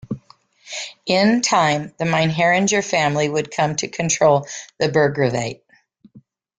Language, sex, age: English, female, 60-69